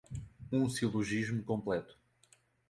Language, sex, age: Portuguese, male, 40-49